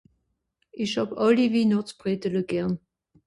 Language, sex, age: Swiss German, female, 60-69